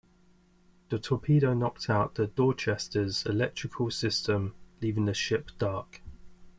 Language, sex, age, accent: English, male, 30-39, England English